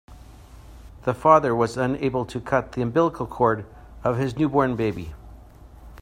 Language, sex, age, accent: English, male, 50-59, Canadian English